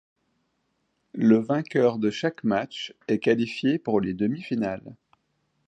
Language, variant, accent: French, Français d'Europe, Français de Suisse